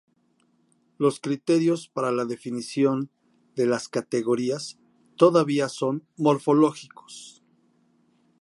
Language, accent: Spanish, México